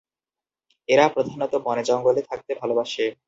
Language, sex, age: Bengali, male, 19-29